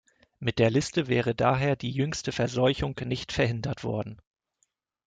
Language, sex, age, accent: German, male, 30-39, Deutschland Deutsch